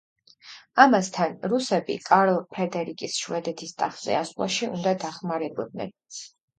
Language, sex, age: Georgian, female, 19-29